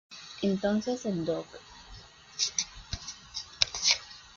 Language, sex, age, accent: Spanish, female, under 19, Andino-Pacífico: Colombia, Perú, Ecuador, oeste de Bolivia y Venezuela andina